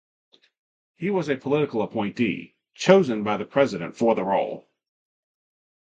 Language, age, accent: English, 30-39, United States English